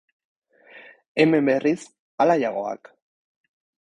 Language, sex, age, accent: Basque, male, 19-29, Mendebalekoa (Araba, Bizkaia, Gipuzkoako mendebaleko herri batzuk)